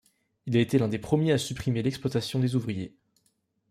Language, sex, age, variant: French, male, 19-29, Français de métropole